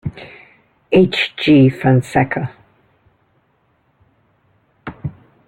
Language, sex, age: English, female, 70-79